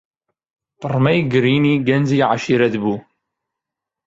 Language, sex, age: Central Kurdish, male, 19-29